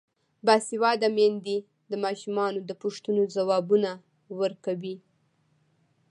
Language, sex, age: Pashto, female, 19-29